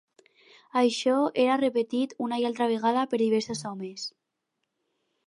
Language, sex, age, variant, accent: Catalan, female, under 19, Alacantí, aprenent (recent, des del castellà)